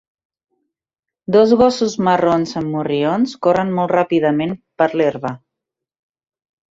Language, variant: Catalan, Central